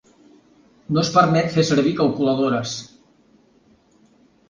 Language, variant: Catalan, Central